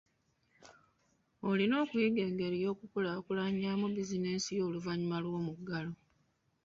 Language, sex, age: Ganda, female, 40-49